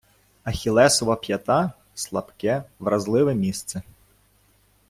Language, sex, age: Ukrainian, male, 40-49